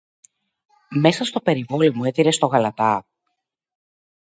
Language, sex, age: Greek, female, 40-49